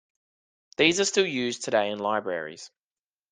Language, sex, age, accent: English, male, 19-29, Australian English